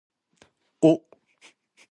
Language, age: Japanese, under 19